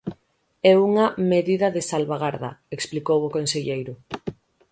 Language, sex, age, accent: Galician, female, 19-29, Central (gheada); Oriental (común en zona oriental)